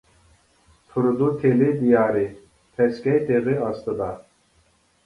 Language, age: Uyghur, 40-49